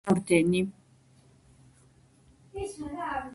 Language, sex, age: Georgian, female, 30-39